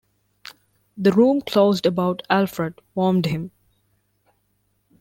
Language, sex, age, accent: English, female, 19-29, India and South Asia (India, Pakistan, Sri Lanka)